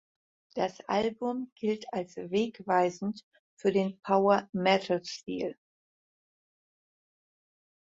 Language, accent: German, Deutschland Deutsch